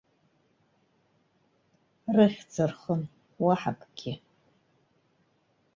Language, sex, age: Abkhazian, female, 40-49